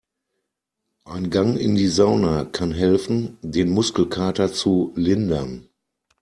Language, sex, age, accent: German, male, 40-49, Deutschland Deutsch